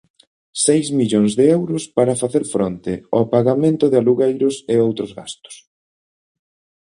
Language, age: Galician, 30-39